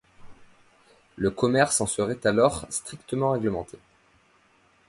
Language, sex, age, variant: French, male, 19-29, Français de métropole